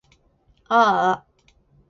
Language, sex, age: Japanese, female, 19-29